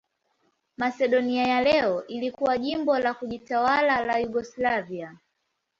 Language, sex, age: Swahili, female, 19-29